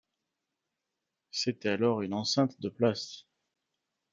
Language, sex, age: French, male, 30-39